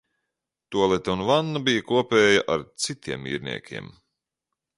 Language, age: Latvian, 30-39